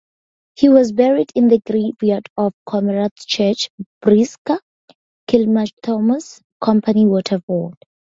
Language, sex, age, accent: English, female, 19-29, Southern African (South Africa, Zimbabwe, Namibia)